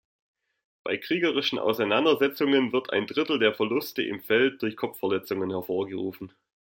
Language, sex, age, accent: German, male, 19-29, Deutschland Deutsch